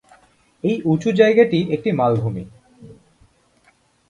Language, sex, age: Bengali, male, 19-29